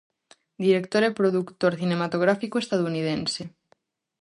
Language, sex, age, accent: Galician, female, 19-29, Normativo (estándar)